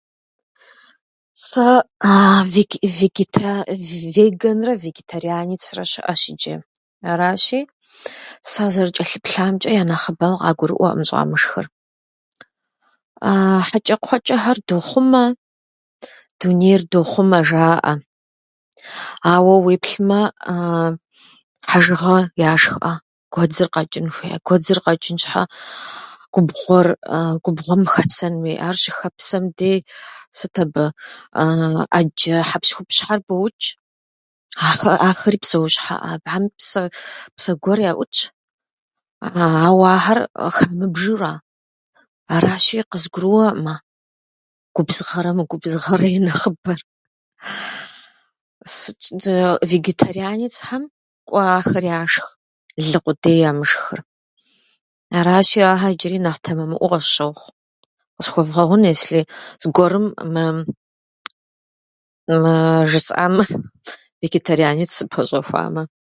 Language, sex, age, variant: Kabardian, female, 30-39, Адыгэбзэ (Къэбэрдей, Кирил, псоми зэдай)